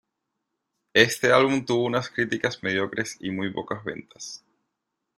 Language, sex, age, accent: Spanish, male, 19-29, Caribe: Cuba, Venezuela, Puerto Rico, República Dominicana, Panamá, Colombia caribeña, México caribeño, Costa del golfo de México